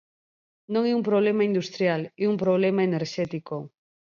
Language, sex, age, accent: Galician, female, 40-49, Normativo (estándar)